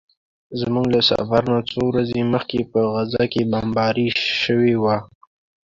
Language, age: Pashto, 19-29